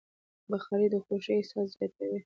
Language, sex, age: Pashto, female, 19-29